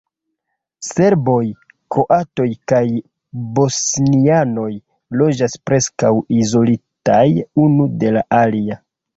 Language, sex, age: Esperanto, male, 30-39